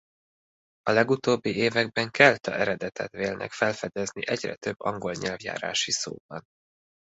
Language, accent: Hungarian, budapesti